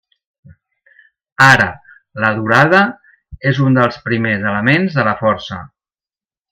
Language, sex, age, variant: Catalan, male, 50-59, Central